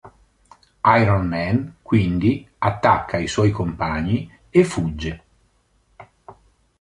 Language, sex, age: Italian, male, 60-69